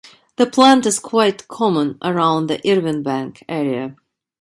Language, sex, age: English, female, 50-59